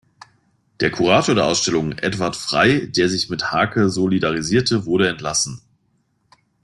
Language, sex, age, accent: German, male, 40-49, Deutschland Deutsch